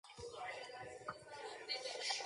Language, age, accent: English, 19-29, United States English